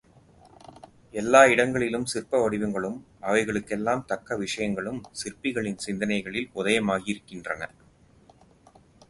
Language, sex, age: Tamil, male, 40-49